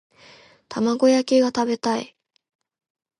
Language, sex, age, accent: Japanese, female, 19-29, 標準語